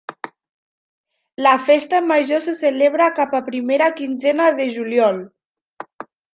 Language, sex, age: Catalan, female, 19-29